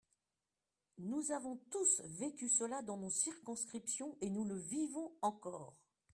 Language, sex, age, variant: French, female, 60-69, Français de métropole